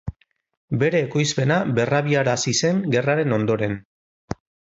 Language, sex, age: Basque, male, 40-49